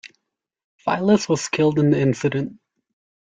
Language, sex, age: English, male, 19-29